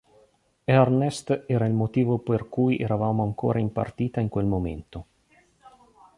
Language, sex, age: Italian, male, 40-49